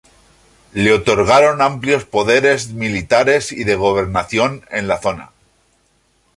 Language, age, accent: Spanish, 40-49, España: Centro-Sur peninsular (Madrid, Toledo, Castilla-La Mancha)